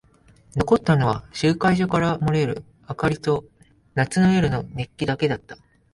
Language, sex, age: Japanese, male, 19-29